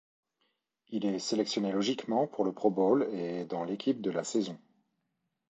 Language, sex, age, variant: French, male, 30-39, Français de métropole